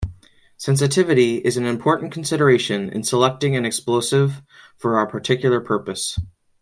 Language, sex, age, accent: English, male, under 19, United States English